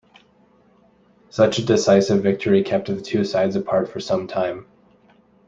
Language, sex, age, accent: English, male, 30-39, Canadian English